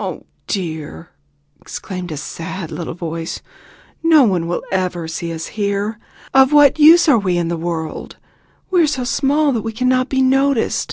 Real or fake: real